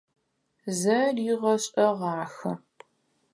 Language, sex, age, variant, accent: Adyghe, female, under 19, Адыгабзэ (Кирил, пстэумэ зэдыряе), Кıэмгуй (Çemguy)